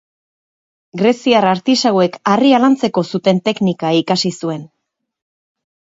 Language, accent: Basque, Erdialdekoa edo Nafarra (Gipuzkoa, Nafarroa)